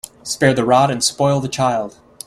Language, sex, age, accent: English, male, 19-29, United States English